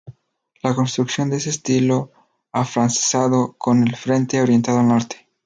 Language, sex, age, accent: Spanish, male, 19-29, México